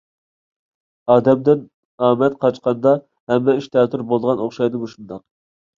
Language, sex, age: Uyghur, male, 19-29